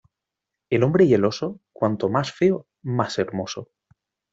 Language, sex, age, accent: Spanish, male, 30-39, España: Centro-Sur peninsular (Madrid, Toledo, Castilla-La Mancha)